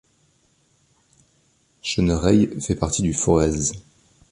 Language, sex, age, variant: French, male, 40-49, Français de métropole